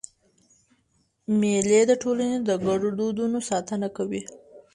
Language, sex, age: Pashto, female, under 19